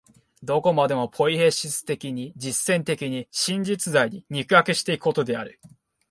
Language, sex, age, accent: Japanese, male, 19-29, 標準語